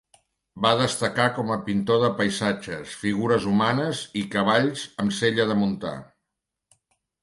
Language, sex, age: Catalan, male, 60-69